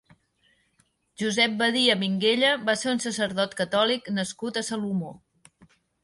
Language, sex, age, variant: Catalan, female, under 19, Central